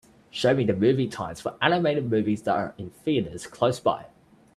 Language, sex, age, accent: English, male, 19-29, Australian English